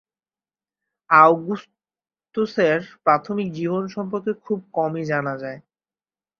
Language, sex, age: Bengali, male, 19-29